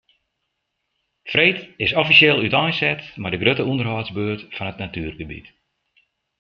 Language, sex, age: Western Frisian, male, 50-59